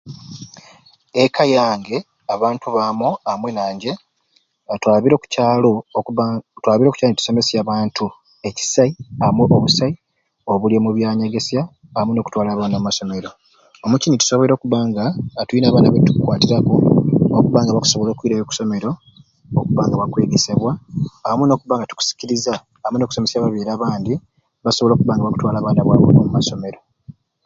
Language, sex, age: Ruuli, male, 30-39